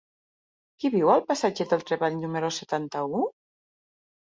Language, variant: Catalan, Septentrional